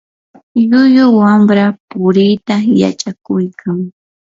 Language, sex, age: Yanahuanca Pasco Quechua, female, 19-29